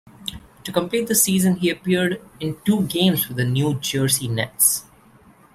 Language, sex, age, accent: English, male, 19-29, India and South Asia (India, Pakistan, Sri Lanka)